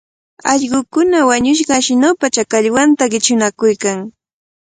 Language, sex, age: Cajatambo North Lima Quechua, female, 30-39